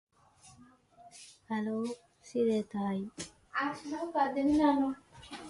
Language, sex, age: English, female, 19-29